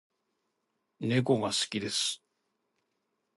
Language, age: Japanese, 60-69